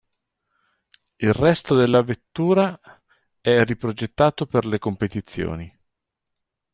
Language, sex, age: Italian, male, 40-49